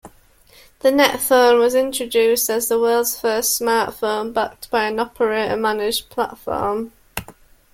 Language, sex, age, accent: English, female, 19-29, England English